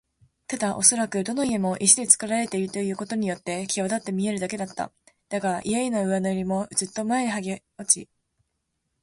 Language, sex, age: Japanese, female, under 19